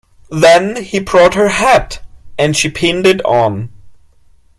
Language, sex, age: English, male, 19-29